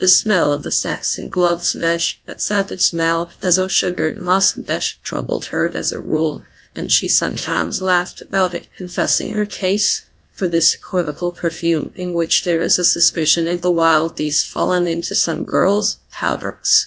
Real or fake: fake